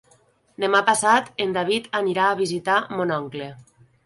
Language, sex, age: Catalan, female, 30-39